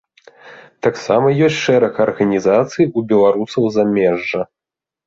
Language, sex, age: Belarusian, male, 30-39